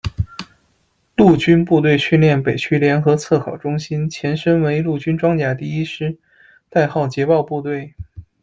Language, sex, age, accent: Chinese, male, 30-39, 出生地：北京市